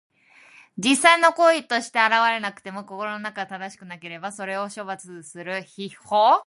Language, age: Japanese, 19-29